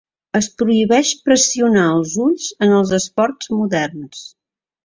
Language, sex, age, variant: Catalan, female, 50-59, Central